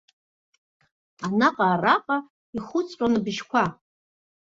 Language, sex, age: Abkhazian, female, 60-69